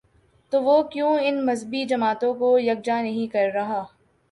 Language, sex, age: Urdu, female, 19-29